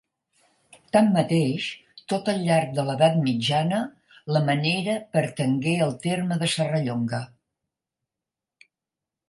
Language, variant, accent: Catalan, Central, central